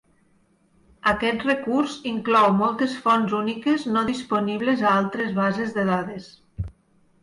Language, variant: Catalan, Nord-Occidental